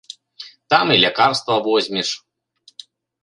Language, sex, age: Belarusian, male, 40-49